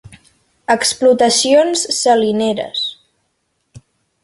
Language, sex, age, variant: Catalan, female, under 19, Central